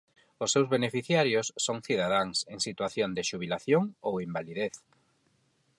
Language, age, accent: Galician, 40-49, Normativo (estándar); Neofalante